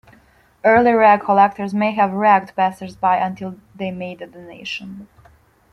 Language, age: English, 19-29